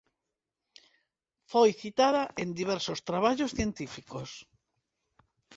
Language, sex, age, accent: Galician, female, 50-59, Normativo (estándar); Neofalante